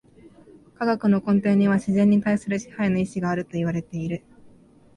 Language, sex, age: Japanese, female, 19-29